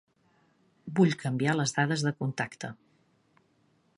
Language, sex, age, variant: Catalan, female, 40-49, Central